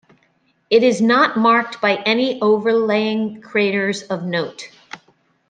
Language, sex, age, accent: English, female, 19-29, United States English